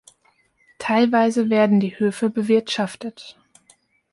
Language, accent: German, Deutschland Deutsch